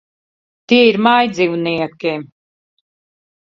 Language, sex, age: Latvian, female, 50-59